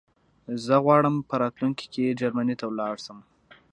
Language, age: Pashto, 19-29